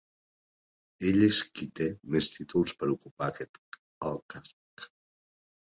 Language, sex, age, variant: Catalan, male, 40-49, Nord-Occidental